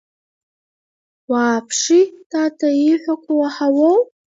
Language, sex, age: Abkhazian, female, under 19